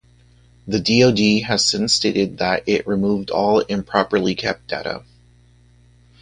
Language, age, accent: English, 30-39, United States English